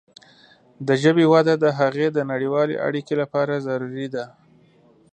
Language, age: Pashto, 19-29